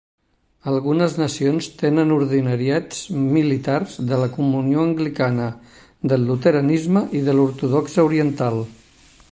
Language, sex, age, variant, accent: Catalan, male, 60-69, Nord-Occidental, nord-occidental